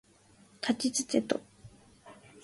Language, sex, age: Japanese, female, 19-29